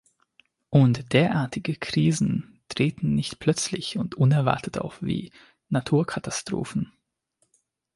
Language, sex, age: German, male, 19-29